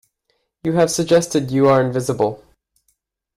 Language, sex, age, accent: English, male, 19-29, Canadian English